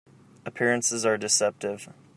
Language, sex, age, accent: English, male, 19-29, United States English